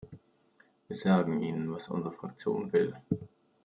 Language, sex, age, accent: German, male, 30-39, Deutschland Deutsch